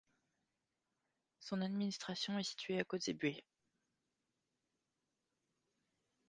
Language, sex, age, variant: French, female, 40-49, Français de métropole